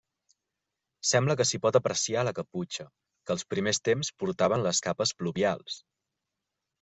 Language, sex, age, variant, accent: Catalan, male, 30-39, Central, central